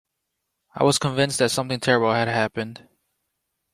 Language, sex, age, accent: English, male, 19-29, United States English